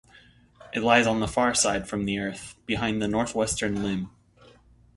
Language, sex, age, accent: English, male, 30-39, United States English